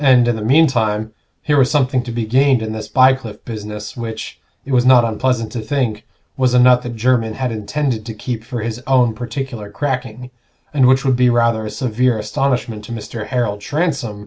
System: none